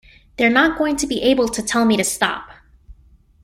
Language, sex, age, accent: English, female, 19-29, United States English